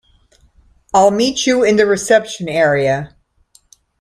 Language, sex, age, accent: English, female, 50-59, United States English